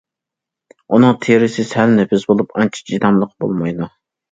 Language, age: Uyghur, under 19